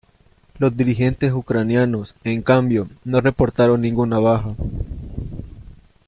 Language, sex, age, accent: Spanish, male, 19-29, América central